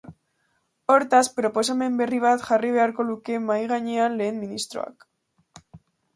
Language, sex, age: Basque, female, under 19